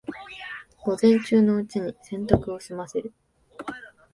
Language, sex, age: Japanese, female, 19-29